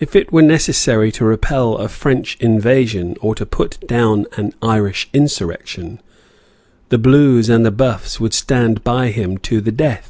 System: none